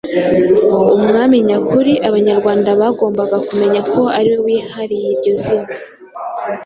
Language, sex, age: Kinyarwanda, female, 19-29